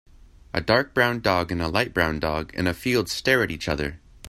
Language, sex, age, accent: English, male, 19-29, United States English